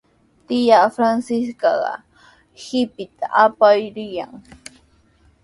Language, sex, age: Sihuas Ancash Quechua, female, 19-29